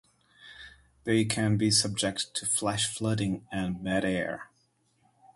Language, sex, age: English, male, 30-39